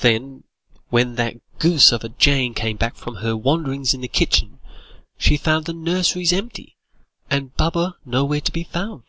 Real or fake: real